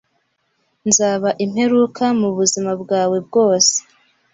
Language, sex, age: Kinyarwanda, female, 19-29